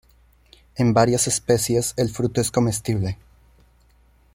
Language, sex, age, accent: Spanish, male, 19-29, México